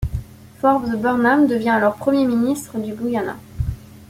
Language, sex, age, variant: French, female, 19-29, Français de métropole